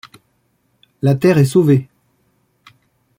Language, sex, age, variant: French, male, 40-49, Français de métropole